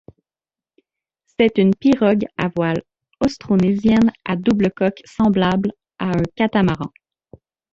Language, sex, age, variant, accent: French, female, 30-39, Français d'Amérique du Nord, Français du Canada